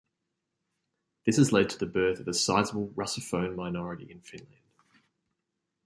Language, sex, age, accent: English, male, 19-29, Australian English